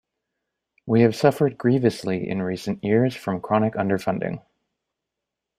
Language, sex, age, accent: English, male, 30-39, Canadian English